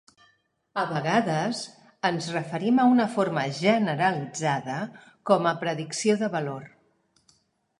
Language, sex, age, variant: Catalan, female, 50-59, Central